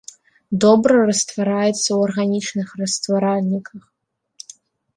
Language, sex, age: Belarusian, female, 19-29